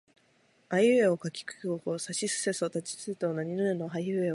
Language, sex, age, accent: Japanese, female, 19-29, 東京